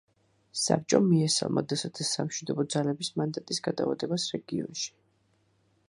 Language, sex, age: Georgian, female, 40-49